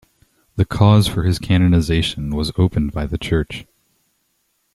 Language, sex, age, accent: English, male, 19-29, United States English